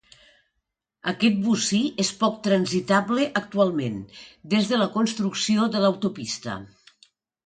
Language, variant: Catalan, Nord-Occidental